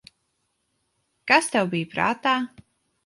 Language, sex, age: Latvian, female, 19-29